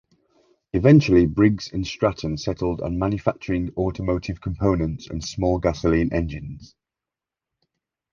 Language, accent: English, England English